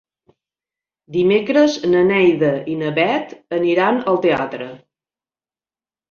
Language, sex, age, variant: Catalan, female, 40-49, Septentrional